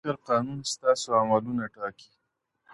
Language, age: Pashto, 30-39